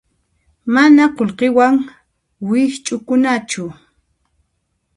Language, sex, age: Puno Quechua, female, 30-39